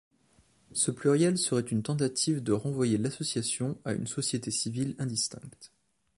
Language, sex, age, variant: French, male, 30-39, Français de métropole